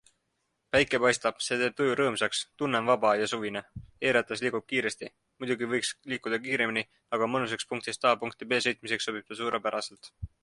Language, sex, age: Estonian, male, 19-29